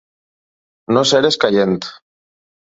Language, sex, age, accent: Catalan, male, 30-39, apitxat